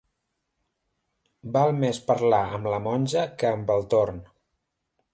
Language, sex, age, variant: Catalan, male, 30-39, Central